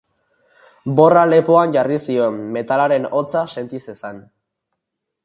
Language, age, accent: Basque, 19-29, Erdialdekoa edo Nafarra (Gipuzkoa, Nafarroa)